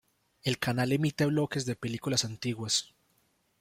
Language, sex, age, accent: Spanish, male, 19-29, Andino-Pacífico: Colombia, Perú, Ecuador, oeste de Bolivia y Venezuela andina